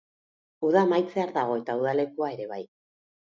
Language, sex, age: Basque, female, 40-49